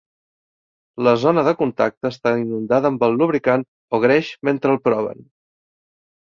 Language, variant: Catalan, Central